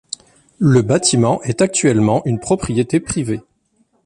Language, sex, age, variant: French, male, 30-39, Français de métropole